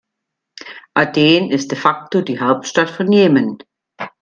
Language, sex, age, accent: German, female, 50-59, Deutschland Deutsch